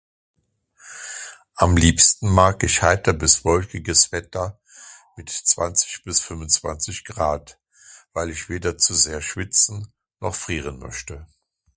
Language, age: German, 60-69